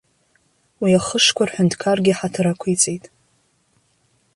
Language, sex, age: Abkhazian, female, 30-39